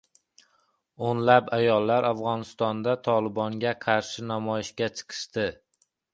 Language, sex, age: Uzbek, male, 19-29